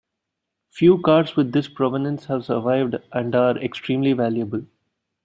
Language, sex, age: English, male, 19-29